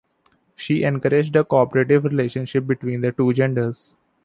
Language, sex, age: English, male, 19-29